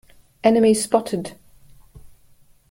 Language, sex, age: English, female, 50-59